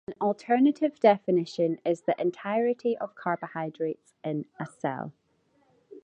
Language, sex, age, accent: English, female, 19-29, Scottish English